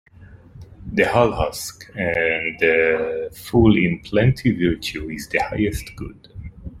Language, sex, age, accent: English, male, 50-59, United States English